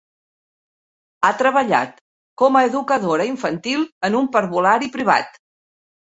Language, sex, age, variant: Catalan, female, 60-69, Central